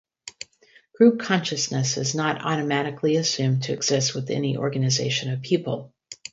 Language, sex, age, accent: English, female, 50-59, United States English; Midwestern